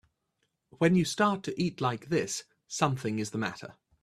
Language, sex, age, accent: English, male, 30-39, England English